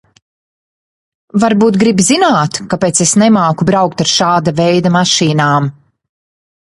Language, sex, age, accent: Latvian, female, 40-49, bez akcenta